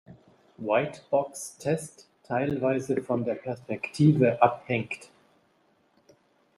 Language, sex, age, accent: German, male, 40-49, Deutschland Deutsch